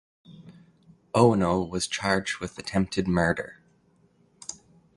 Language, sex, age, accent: English, male, 30-39, Canadian English